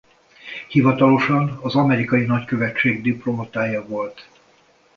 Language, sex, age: Hungarian, male, 60-69